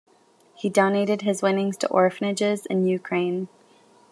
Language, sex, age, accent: English, female, 19-29, United States English